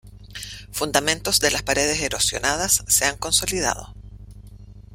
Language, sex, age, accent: Spanish, female, 50-59, Chileno: Chile, Cuyo